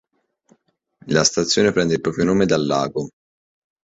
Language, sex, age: Italian, male, 19-29